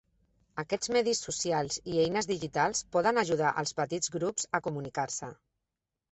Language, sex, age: Catalan, female, 40-49